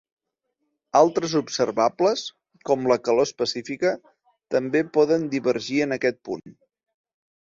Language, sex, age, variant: Catalan, male, 40-49, Central